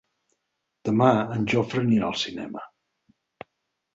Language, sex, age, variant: Catalan, male, 60-69, Central